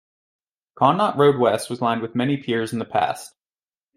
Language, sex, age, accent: English, male, 19-29, United States English